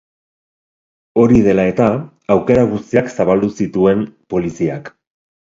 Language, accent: Basque, Erdialdekoa edo Nafarra (Gipuzkoa, Nafarroa)